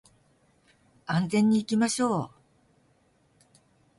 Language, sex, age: Japanese, female, 60-69